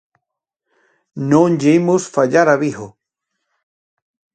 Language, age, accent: Galician, 50-59, Atlántico (seseo e gheada)